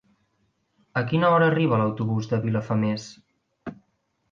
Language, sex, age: Catalan, male, 19-29